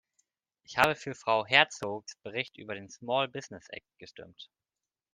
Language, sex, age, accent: German, male, 19-29, Deutschland Deutsch